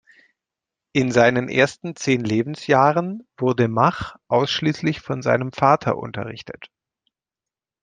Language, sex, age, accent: German, male, 30-39, Deutschland Deutsch